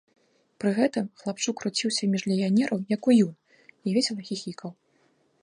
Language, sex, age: Belarusian, female, 30-39